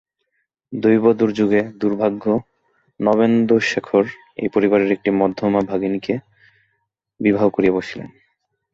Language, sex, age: Bengali, male, 19-29